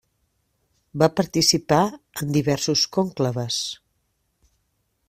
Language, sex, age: Catalan, female, 40-49